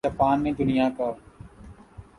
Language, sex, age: Urdu, male, 19-29